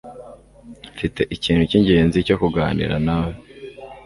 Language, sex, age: Kinyarwanda, male, 19-29